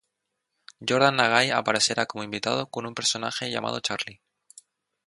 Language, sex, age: Spanish, male, 19-29